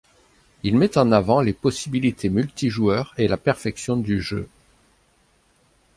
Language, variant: French, Français de métropole